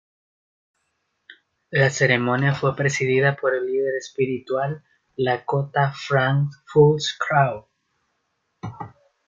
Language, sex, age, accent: Spanish, male, 19-29, América central